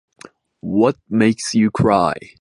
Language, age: English, 19-29